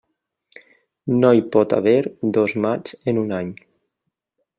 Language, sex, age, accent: Catalan, male, 19-29, valencià